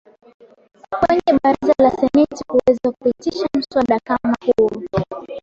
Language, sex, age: Swahili, female, 19-29